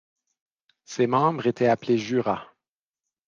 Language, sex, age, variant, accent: French, male, 50-59, Français d'Amérique du Nord, Français du Canada